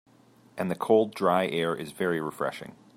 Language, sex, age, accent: English, male, 30-39, Canadian English